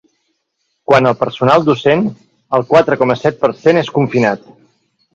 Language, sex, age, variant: Catalan, male, 40-49, Central